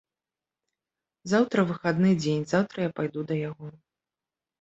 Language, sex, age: Belarusian, female, 30-39